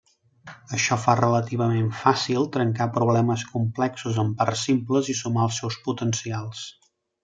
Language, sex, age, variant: Catalan, male, 30-39, Central